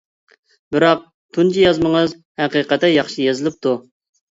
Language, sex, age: Uyghur, male, 30-39